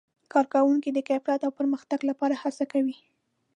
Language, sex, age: Pashto, female, 19-29